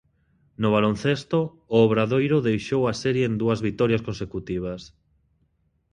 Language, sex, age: Galician, male, 19-29